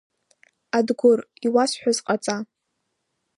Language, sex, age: Abkhazian, female, under 19